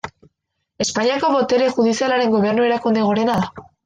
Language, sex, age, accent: Basque, female, under 19, Erdialdekoa edo Nafarra (Gipuzkoa, Nafarroa)